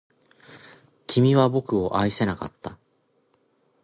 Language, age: Japanese, 40-49